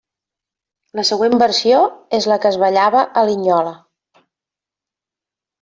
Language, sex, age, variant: Catalan, female, 40-49, Central